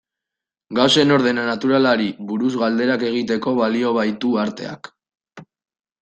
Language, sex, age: Basque, male, 19-29